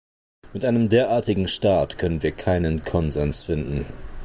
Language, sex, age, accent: German, male, 40-49, Deutschland Deutsch